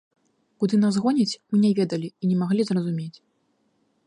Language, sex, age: Belarusian, female, 30-39